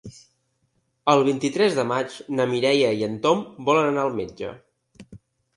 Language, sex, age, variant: Catalan, male, 30-39, Septentrional